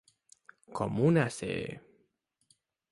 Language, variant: Catalan, Central